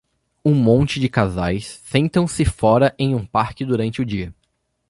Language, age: Portuguese, 19-29